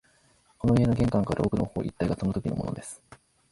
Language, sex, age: Japanese, male, 19-29